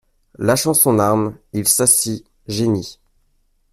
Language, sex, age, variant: French, male, 19-29, Français de métropole